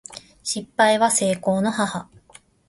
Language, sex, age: Japanese, female, 30-39